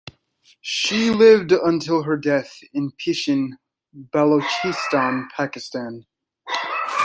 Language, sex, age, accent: English, male, 19-29, United States English